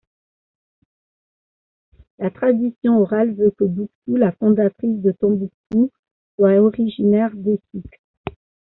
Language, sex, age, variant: French, female, 40-49, Français de métropole